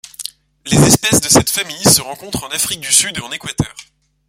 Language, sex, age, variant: French, male, 30-39, Français de métropole